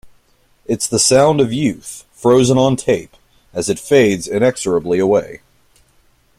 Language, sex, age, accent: English, male, 30-39, United States English